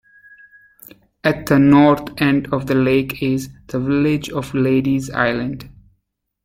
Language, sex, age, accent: English, male, 30-39, United States English